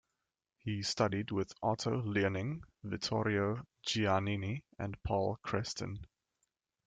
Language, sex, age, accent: English, male, 19-29, United States English